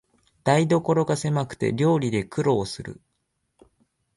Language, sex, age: Japanese, male, 19-29